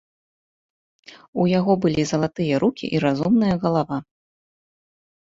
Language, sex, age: Belarusian, female, 19-29